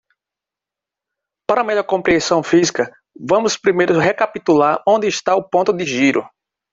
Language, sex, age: Portuguese, male, 30-39